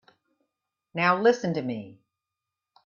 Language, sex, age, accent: English, female, 50-59, United States English